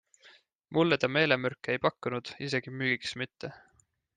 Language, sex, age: Estonian, male, 19-29